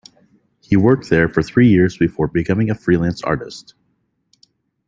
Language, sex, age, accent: English, male, 30-39, United States English